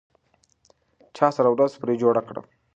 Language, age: Pashto, under 19